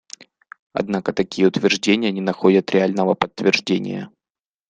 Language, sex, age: Russian, male, 19-29